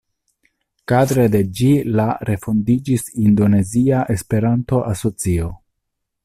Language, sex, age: Esperanto, male, 30-39